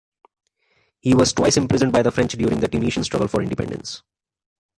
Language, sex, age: English, male, 30-39